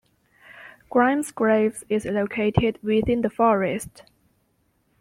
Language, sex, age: English, female, 19-29